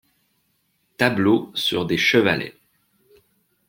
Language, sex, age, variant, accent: French, male, 30-39, Français d'Amérique du Nord, Français du Canada